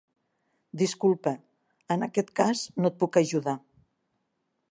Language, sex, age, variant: Catalan, female, 60-69, Nord-Occidental